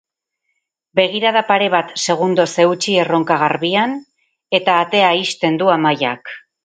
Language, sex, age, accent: Basque, female, 40-49, Erdialdekoa edo Nafarra (Gipuzkoa, Nafarroa)